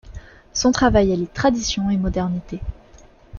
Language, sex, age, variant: French, female, 19-29, Français de métropole